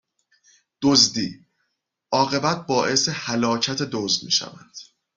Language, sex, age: Persian, male, 30-39